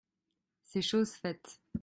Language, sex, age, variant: French, female, 19-29, Français de métropole